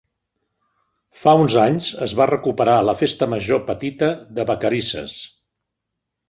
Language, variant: Catalan, Nord-Occidental